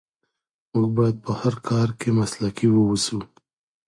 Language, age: Pashto, 30-39